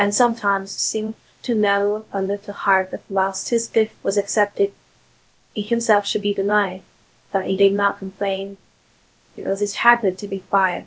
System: TTS, VITS